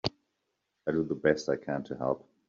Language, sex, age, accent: English, male, 40-49, Australian English